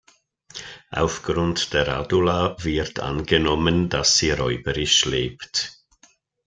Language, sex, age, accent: German, male, 60-69, Schweizerdeutsch